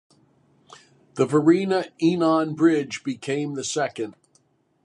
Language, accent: English, United States English